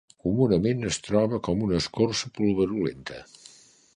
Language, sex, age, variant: Catalan, male, 60-69, Central